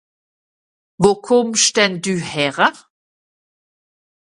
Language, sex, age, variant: Swiss German, female, 60-69, Nordniederàlemmànisch (Rishoffe, Zàwere, Bùsswìller, Hawenau, Brüemt, Stroossbùri, Molse, Dàmbàch, Schlettstàtt, Pfàlzbùri usw.)